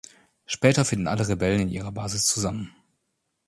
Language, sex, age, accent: German, male, 30-39, Deutschland Deutsch